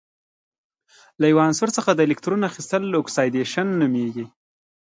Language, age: Pashto, 19-29